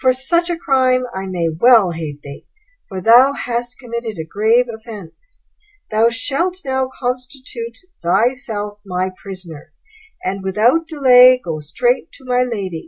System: none